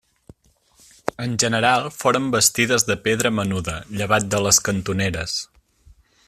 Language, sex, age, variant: Catalan, male, 19-29, Central